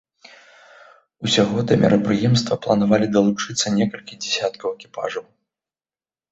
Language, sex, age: Belarusian, male, 30-39